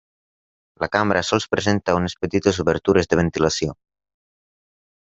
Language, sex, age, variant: Catalan, male, under 19, Central